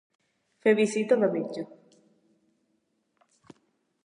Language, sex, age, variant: Catalan, female, under 19, Balear